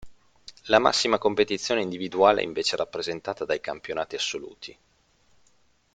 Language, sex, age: Italian, male, 30-39